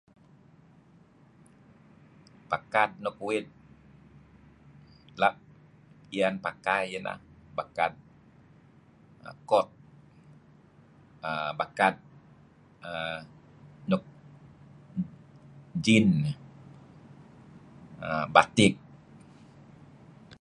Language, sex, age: Kelabit, male, 50-59